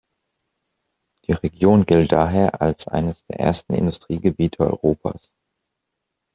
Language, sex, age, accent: German, male, 40-49, Deutschland Deutsch